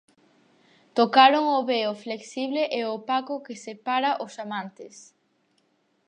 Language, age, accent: Galician, 40-49, Oriental (común en zona oriental)